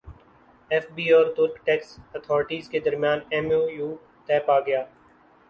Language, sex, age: Urdu, male, 19-29